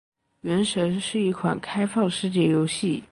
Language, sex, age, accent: Chinese, male, under 19, 出生地：江西省